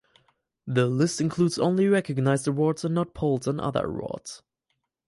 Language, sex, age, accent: English, male, 19-29, United States English